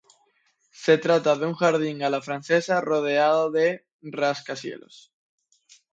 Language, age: Spanish, 19-29